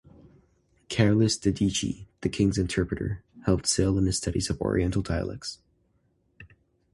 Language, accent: English, United States English